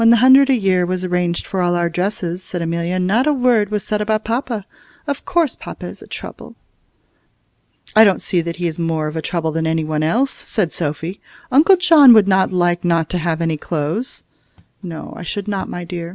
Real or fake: real